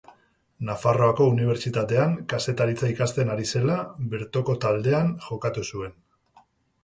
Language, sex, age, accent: Basque, male, 40-49, Mendebalekoa (Araba, Bizkaia, Gipuzkoako mendebaleko herri batzuk)